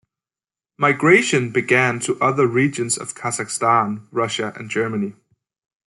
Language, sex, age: English, male, 19-29